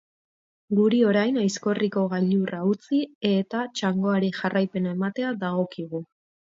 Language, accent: Basque, Mendebalekoa (Araba, Bizkaia, Gipuzkoako mendebaleko herri batzuk)